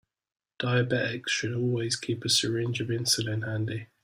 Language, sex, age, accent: English, male, 30-39, Scottish English